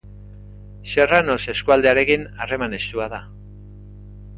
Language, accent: Basque, Erdialdekoa edo Nafarra (Gipuzkoa, Nafarroa)